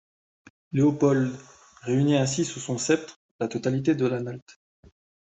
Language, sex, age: French, male, 30-39